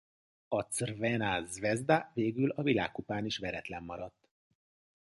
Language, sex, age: Hungarian, male, 40-49